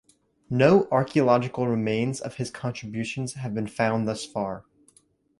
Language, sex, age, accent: English, male, under 19, United States English